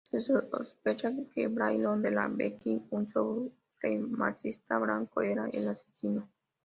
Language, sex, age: Spanish, female, 19-29